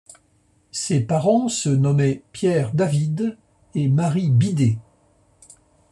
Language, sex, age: French, male, 60-69